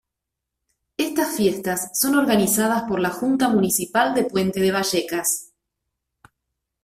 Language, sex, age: Spanish, female, 40-49